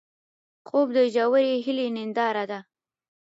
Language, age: Pashto, under 19